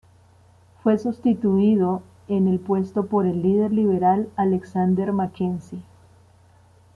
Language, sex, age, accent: Spanish, female, 40-49, Andino-Pacífico: Colombia, Perú, Ecuador, oeste de Bolivia y Venezuela andina